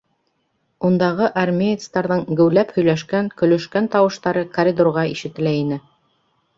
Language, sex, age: Bashkir, female, 30-39